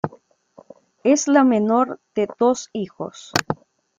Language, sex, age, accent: Spanish, female, 30-39, Chileno: Chile, Cuyo